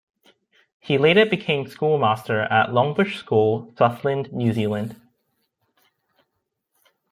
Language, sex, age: English, male, 19-29